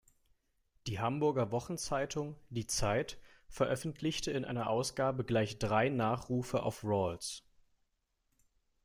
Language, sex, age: German, male, 19-29